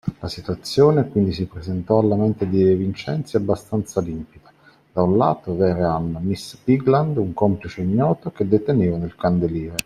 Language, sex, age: Italian, male, 40-49